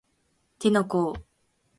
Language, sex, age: Japanese, female, under 19